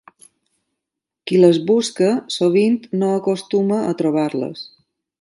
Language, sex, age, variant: Catalan, female, 50-59, Balear